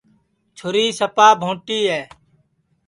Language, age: Sansi, 19-29